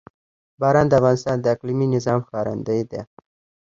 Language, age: Pashto, under 19